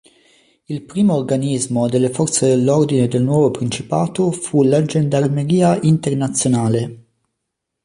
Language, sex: Italian, male